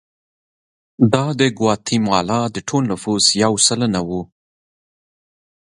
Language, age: Pashto, 30-39